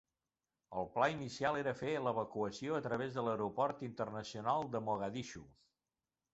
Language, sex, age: Catalan, female, 70-79